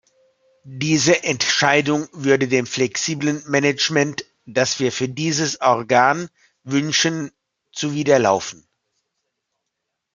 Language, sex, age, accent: German, male, 50-59, Deutschland Deutsch